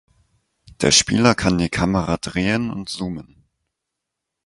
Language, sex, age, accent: German, male, 19-29, Deutschland Deutsch